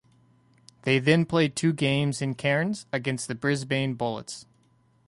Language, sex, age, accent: English, male, 30-39, United States English